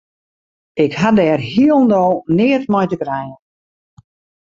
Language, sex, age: Western Frisian, female, 50-59